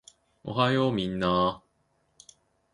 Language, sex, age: Japanese, male, 19-29